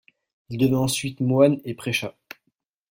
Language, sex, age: French, male, 19-29